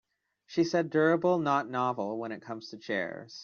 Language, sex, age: English, male, 19-29